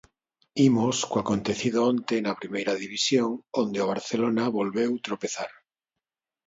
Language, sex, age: Galician, male, 50-59